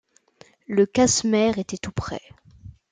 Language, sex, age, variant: French, male, under 19, Français de métropole